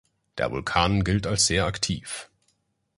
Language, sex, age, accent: German, male, 19-29, Deutschland Deutsch